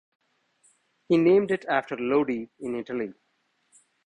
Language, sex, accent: English, male, India and South Asia (India, Pakistan, Sri Lanka)